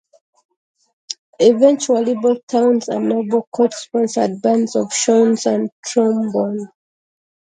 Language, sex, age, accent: English, female, 19-29, United States English